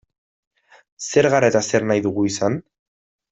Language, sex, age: Basque, male, 19-29